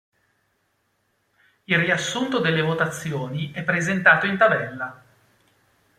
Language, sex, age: Italian, male, 40-49